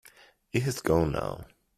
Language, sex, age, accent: English, male, 30-39, England English